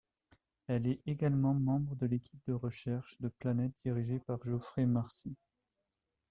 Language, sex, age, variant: French, male, 40-49, Français de métropole